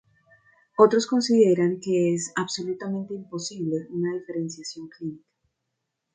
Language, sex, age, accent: Spanish, female, 40-49, Andino-Pacífico: Colombia, Perú, Ecuador, oeste de Bolivia y Venezuela andina